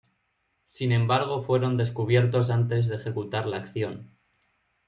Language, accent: Spanish, España: Norte peninsular (Asturias, Castilla y León, Cantabria, País Vasco, Navarra, Aragón, La Rioja, Guadalajara, Cuenca)